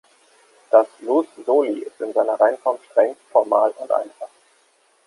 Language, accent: German, Deutschland Deutsch